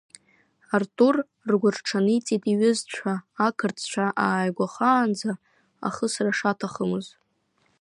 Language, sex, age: Abkhazian, female, under 19